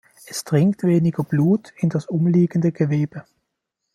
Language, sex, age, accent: German, male, 19-29, Schweizerdeutsch